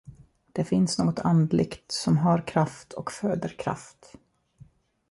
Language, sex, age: Swedish, male, 30-39